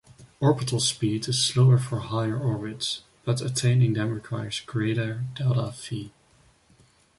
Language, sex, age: English, male, 19-29